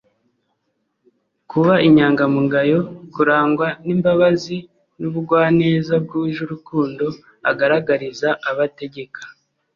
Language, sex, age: Kinyarwanda, male, 30-39